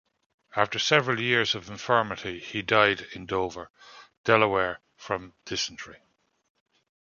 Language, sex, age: English, male, 40-49